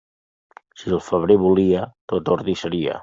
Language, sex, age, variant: Catalan, male, 30-39, Central